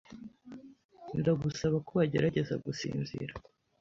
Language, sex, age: Kinyarwanda, male, under 19